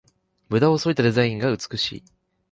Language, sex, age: Japanese, male, 19-29